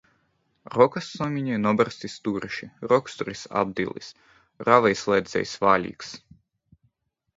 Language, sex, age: Latvian, male, 19-29